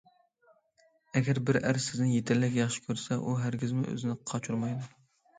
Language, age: Uyghur, 19-29